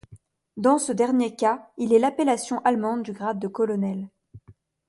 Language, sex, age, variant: French, female, 30-39, Français de métropole